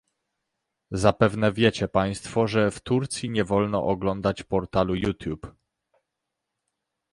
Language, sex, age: Polish, male, 30-39